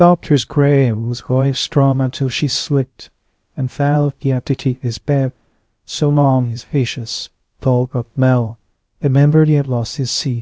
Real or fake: fake